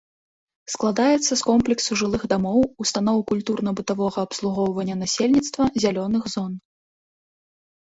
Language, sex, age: Belarusian, female, 19-29